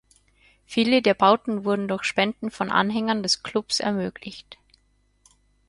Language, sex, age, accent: German, female, 30-39, Österreichisches Deutsch